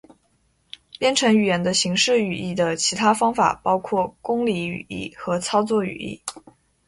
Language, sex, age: Chinese, female, 19-29